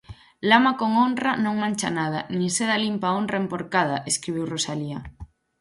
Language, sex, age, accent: Galician, female, 19-29, Normativo (estándar)